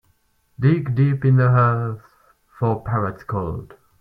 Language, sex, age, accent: English, male, 19-29, french accent